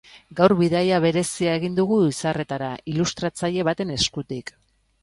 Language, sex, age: Basque, female, 40-49